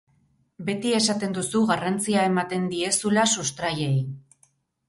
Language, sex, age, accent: Basque, female, 40-49, Erdialdekoa edo Nafarra (Gipuzkoa, Nafarroa)